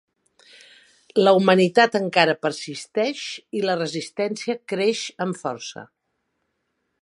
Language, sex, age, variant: Catalan, female, 70-79, Central